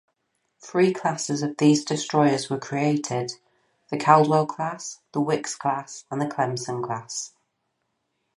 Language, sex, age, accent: English, female, 30-39, England English